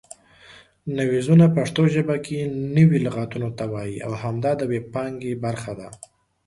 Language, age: Pashto, 30-39